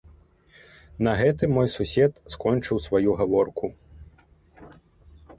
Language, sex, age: Belarusian, male, 19-29